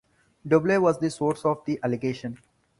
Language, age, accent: English, 19-29, India and South Asia (India, Pakistan, Sri Lanka)